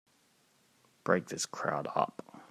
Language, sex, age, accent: English, male, 19-29, Australian English